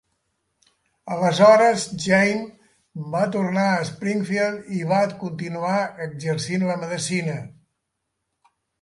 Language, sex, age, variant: Catalan, male, 70-79, Central